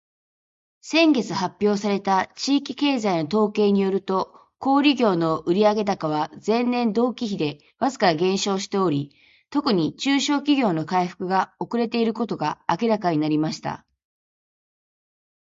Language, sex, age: Japanese, female, 50-59